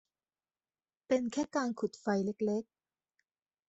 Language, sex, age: Thai, female, 30-39